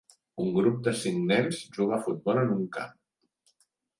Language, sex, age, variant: Catalan, male, 60-69, Central